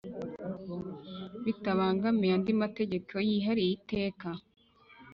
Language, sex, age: Kinyarwanda, female, 19-29